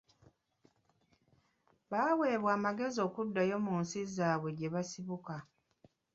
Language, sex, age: Ganda, female, 40-49